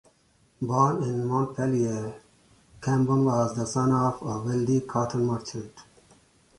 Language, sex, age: English, male, 40-49